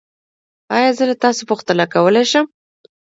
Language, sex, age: Pashto, female, 19-29